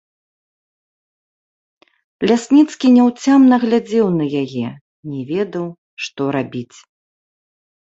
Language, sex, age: Belarusian, female, 40-49